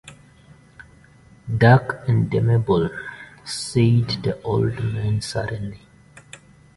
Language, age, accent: English, 19-29, Southern African (South Africa, Zimbabwe, Namibia)